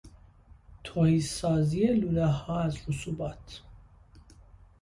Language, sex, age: Persian, male, 30-39